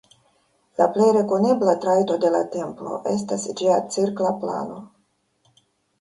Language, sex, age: Esperanto, female, 30-39